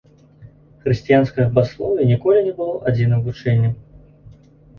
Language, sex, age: Belarusian, male, 30-39